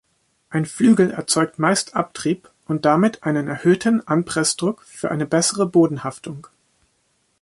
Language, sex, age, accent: German, male, 19-29, Deutschland Deutsch